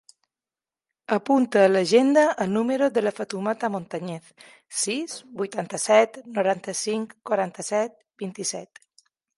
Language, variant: Catalan, Balear